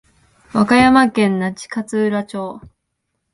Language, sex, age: Japanese, female, 19-29